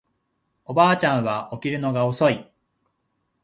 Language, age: Japanese, 19-29